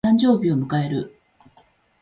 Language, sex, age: Japanese, female, 50-59